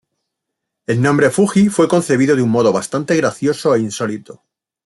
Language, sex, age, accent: Spanish, male, 40-49, España: Centro-Sur peninsular (Madrid, Toledo, Castilla-La Mancha)